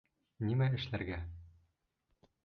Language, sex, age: Bashkir, male, 19-29